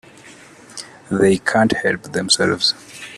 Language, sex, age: English, male, 19-29